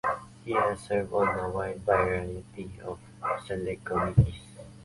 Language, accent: English, Filipino